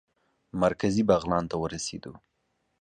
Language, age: Pashto, 19-29